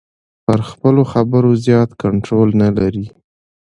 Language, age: Pashto, 19-29